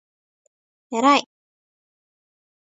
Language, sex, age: Japanese, female, under 19